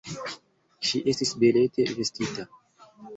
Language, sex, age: Esperanto, male, 19-29